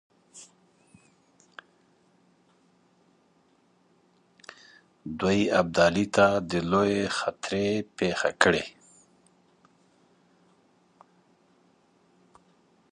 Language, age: Pashto, 50-59